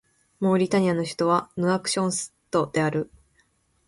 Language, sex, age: Japanese, female, 19-29